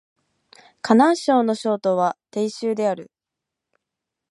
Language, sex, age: Japanese, female, 19-29